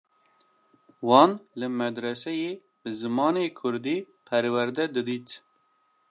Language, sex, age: Kurdish, male, under 19